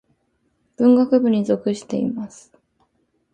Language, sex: Japanese, female